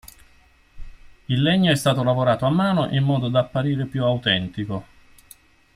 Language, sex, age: Italian, male, 50-59